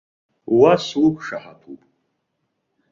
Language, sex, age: Abkhazian, male, 50-59